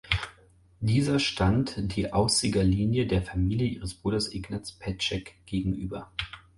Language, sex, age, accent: German, male, 30-39, Deutschland Deutsch